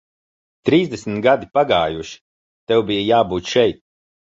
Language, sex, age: Latvian, male, 30-39